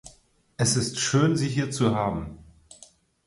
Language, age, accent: German, 19-29, Deutschland Deutsch